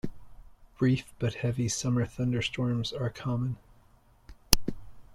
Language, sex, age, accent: English, male, 30-39, United States English